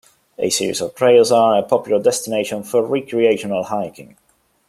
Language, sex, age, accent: English, male, 40-49, England English